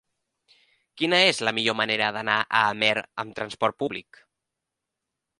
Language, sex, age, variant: Catalan, male, 19-29, Central